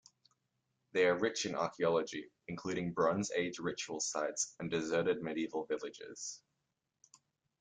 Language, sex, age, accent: English, male, under 19, Australian English